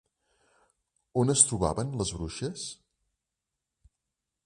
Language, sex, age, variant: Catalan, male, 50-59, Central